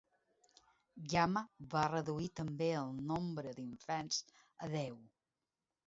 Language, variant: Catalan, Balear